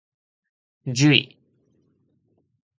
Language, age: Japanese, 19-29